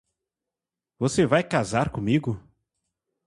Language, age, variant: Portuguese, 30-39, Portuguese (Brasil)